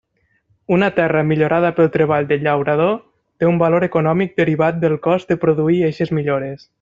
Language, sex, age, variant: Catalan, male, 19-29, Nord-Occidental